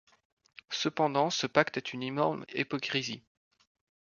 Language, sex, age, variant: French, male, 30-39, Français de métropole